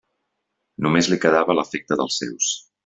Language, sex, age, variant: Catalan, male, 40-49, Central